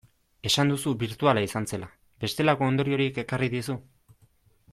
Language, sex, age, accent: Basque, male, 19-29, Erdialdekoa edo Nafarra (Gipuzkoa, Nafarroa)